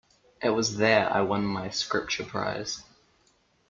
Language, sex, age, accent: English, male, under 19, New Zealand English